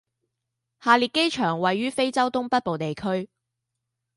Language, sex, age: Chinese, female, 19-29